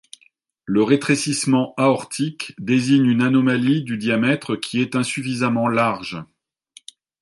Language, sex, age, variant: French, male, 50-59, Français de métropole